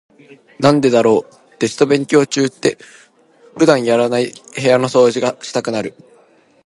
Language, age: Japanese, 19-29